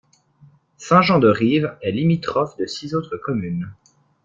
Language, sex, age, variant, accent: French, male, 19-29, Français d'Europe, Français de Suisse